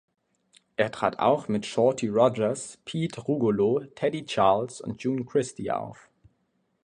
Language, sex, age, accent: German, male, 19-29, Deutschland Deutsch